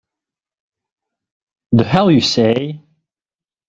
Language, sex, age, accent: English, male, 19-29, England English